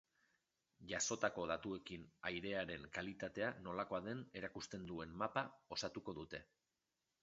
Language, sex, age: Basque, male, 40-49